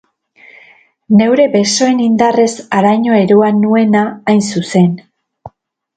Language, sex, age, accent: Basque, female, 50-59, Mendebalekoa (Araba, Bizkaia, Gipuzkoako mendebaleko herri batzuk)